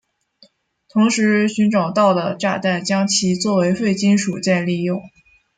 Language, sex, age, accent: Chinese, female, 19-29, 出生地：北京市